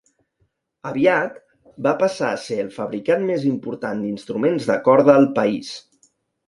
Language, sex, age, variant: Catalan, male, 30-39, Central